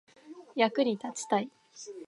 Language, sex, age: Japanese, female, 19-29